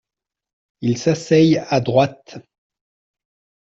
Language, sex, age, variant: French, male, 30-39, Français de métropole